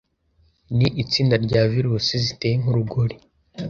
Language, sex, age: Kinyarwanda, male, under 19